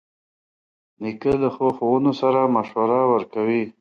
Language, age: Pashto, 30-39